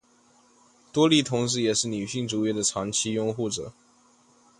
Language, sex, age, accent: Chinese, male, 19-29, 出生地：福建省